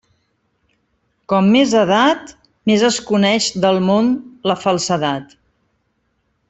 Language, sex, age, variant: Catalan, female, 50-59, Central